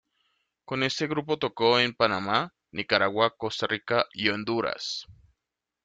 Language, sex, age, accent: Spanish, male, 30-39, Caribe: Cuba, Venezuela, Puerto Rico, República Dominicana, Panamá, Colombia caribeña, México caribeño, Costa del golfo de México